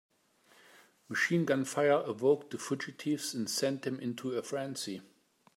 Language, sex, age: English, male, 50-59